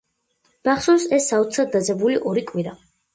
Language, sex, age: Georgian, female, 19-29